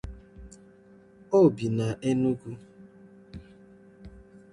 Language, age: Igbo, 30-39